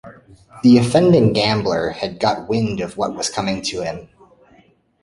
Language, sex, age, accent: English, male, 30-39, United States English